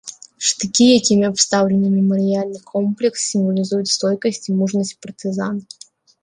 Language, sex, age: Belarusian, female, 19-29